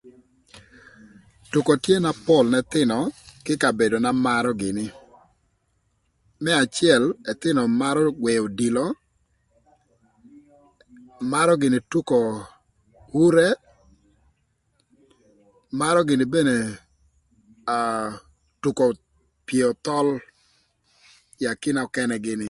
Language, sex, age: Thur, male, 30-39